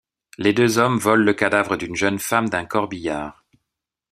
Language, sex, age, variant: French, male, 50-59, Français de métropole